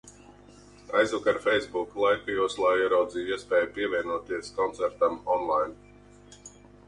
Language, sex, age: Latvian, male, 40-49